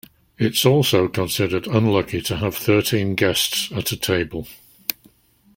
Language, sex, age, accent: English, male, 60-69, England English